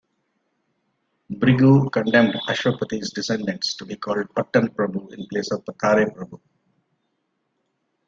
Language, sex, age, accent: English, male, 60-69, India and South Asia (India, Pakistan, Sri Lanka)